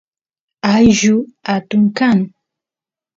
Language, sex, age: Santiago del Estero Quichua, female, 30-39